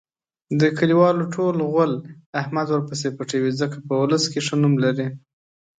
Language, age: Pashto, 19-29